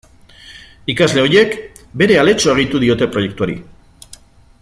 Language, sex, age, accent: Basque, male, 50-59, Mendebalekoa (Araba, Bizkaia, Gipuzkoako mendebaleko herri batzuk)